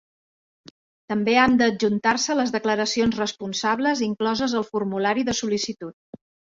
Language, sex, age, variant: Catalan, female, 50-59, Central